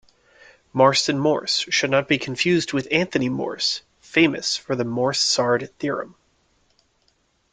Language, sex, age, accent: English, male, 19-29, United States English